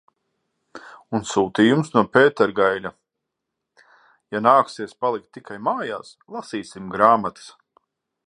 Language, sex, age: Latvian, male, 30-39